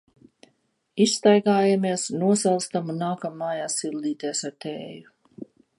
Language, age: Latvian, 60-69